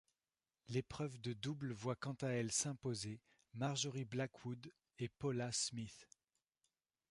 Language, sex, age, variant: French, male, 30-39, Français de métropole